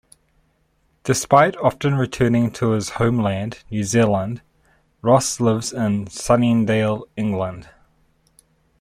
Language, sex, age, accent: English, male, 30-39, New Zealand English